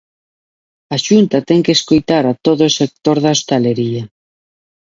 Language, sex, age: Galician, female, 40-49